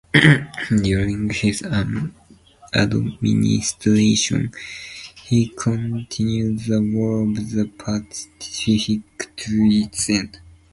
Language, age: English, 19-29